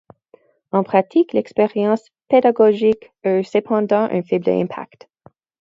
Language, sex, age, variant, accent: French, female, 19-29, Français d'Amérique du Nord, Français du Canada